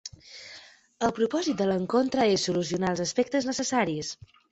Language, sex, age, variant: Catalan, female, 19-29, Balear